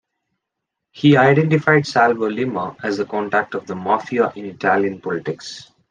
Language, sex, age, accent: English, male, 19-29, India and South Asia (India, Pakistan, Sri Lanka)